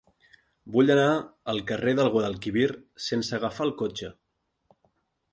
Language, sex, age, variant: Catalan, male, 19-29, Central